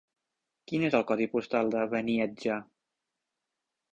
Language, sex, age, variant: Catalan, male, 19-29, Central